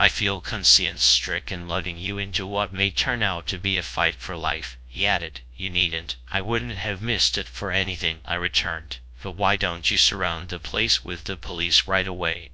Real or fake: fake